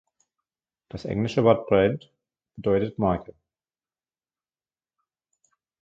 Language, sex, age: German, male, 50-59